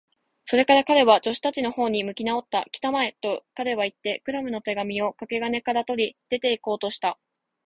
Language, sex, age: Japanese, female, 19-29